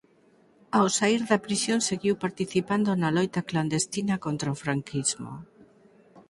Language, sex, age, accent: Galician, female, 50-59, Normativo (estándar)